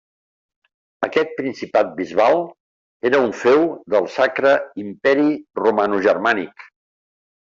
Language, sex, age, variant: Catalan, male, 70-79, Central